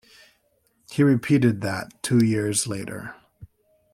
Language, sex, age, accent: English, male, 30-39, United States English